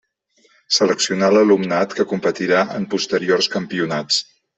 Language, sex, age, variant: Catalan, male, 50-59, Central